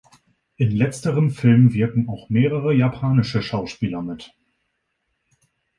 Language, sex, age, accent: German, male, 30-39, Deutschland Deutsch